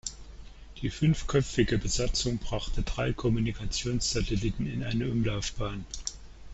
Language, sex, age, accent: German, male, 50-59, Deutschland Deutsch